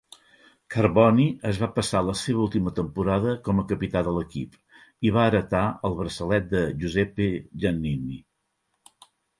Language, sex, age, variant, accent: Catalan, male, 60-69, Central, central